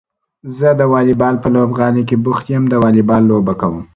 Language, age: Pashto, under 19